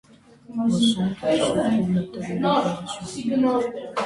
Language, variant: French, Français d'Europe